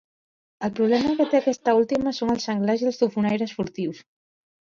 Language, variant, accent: Catalan, Central, central